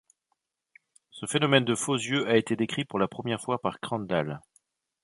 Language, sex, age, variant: French, male, 40-49, Français de métropole